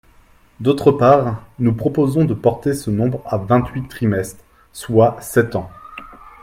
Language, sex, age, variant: French, male, 19-29, Français de métropole